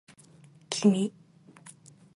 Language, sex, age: Japanese, female, under 19